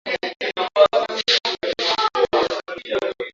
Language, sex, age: Swahili, female, 19-29